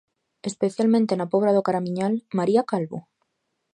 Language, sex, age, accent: Galician, female, 19-29, Normativo (estándar)